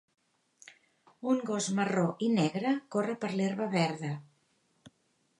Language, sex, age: Catalan, female, 60-69